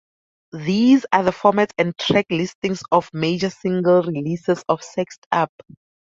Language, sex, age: English, female, 19-29